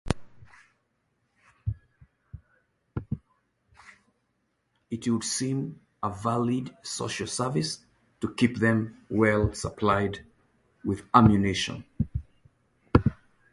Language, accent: English, England English